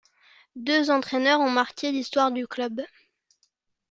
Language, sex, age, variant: French, female, under 19, Français de métropole